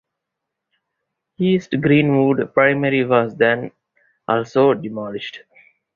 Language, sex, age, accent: English, male, 30-39, India and South Asia (India, Pakistan, Sri Lanka)